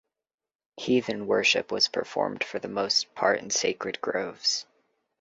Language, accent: English, United States English